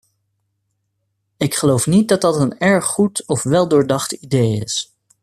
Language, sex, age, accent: Dutch, male, 19-29, Nederlands Nederlands